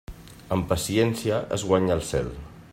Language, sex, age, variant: Catalan, male, 40-49, Central